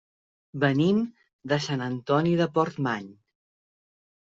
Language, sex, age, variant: Catalan, female, 40-49, Central